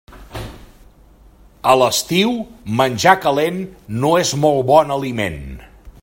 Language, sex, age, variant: Catalan, male, 60-69, Central